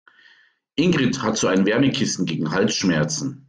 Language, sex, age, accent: German, male, 50-59, Deutschland Deutsch